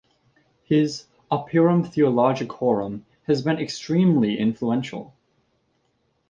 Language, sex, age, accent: English, male, 19-29, United States English